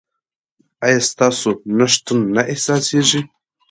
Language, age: Pashto, 19-29